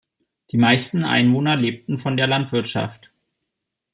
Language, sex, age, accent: German, male, 30-39, Deutschland Deutsch